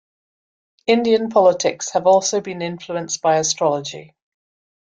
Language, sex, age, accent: English, female, 50-59, Scottish English